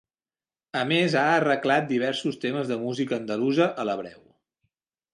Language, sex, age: Catalan, male, 30-39